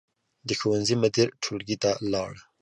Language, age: Pashto, 19-29